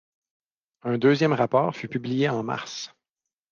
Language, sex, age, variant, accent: French, male, 50-59, Français d'Amérique du Nord, Français du Canada